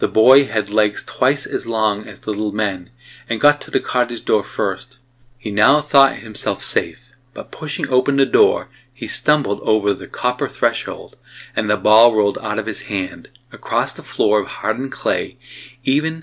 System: none